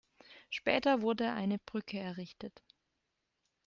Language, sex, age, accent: German, female, 19-29, Deutschland Deutsch